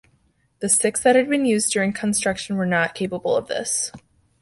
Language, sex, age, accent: English, female, under 19, United States English